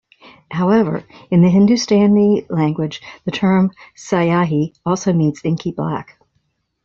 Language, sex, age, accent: English, female, 50-59, United States English